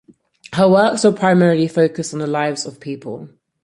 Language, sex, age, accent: English, female, 19-29, England English